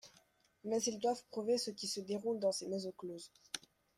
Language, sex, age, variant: French, female, under 19, Français de métropole